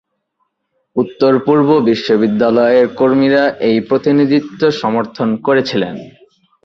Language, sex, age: Bengali, male, 19-29